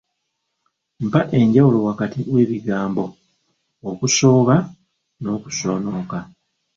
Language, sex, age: Ganda, male, 40-49